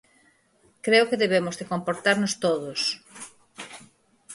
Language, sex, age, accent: Galician, female, 50-59, Normativo (estándar)